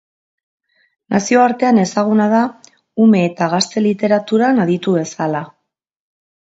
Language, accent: Basque, Mendebalekoa (Araba, Bizkaia, Gipuzkoako mendebaleko herri batzuk)